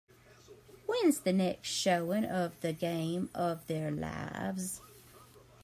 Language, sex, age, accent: English, female, 30-39, United States English